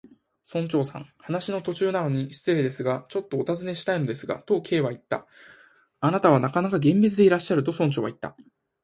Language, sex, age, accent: Japanese, male, 19-29, 標準語